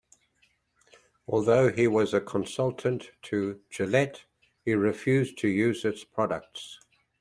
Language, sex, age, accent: English, male, 70-79, New Zealand English